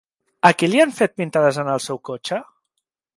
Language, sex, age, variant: Catalan, male, 19-29, Central